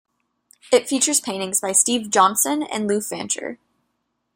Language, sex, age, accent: English, female, 19-29, United States English